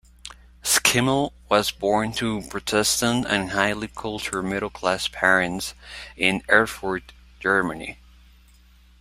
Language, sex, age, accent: English, male, 19-29, United States English